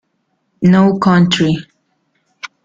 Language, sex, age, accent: Spanish, female, 19-29, México